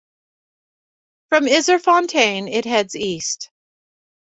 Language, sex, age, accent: English, female, 50-59, United States English